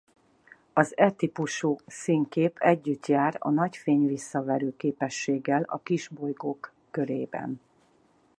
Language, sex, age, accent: Hungarian, female, 40-49, budapesti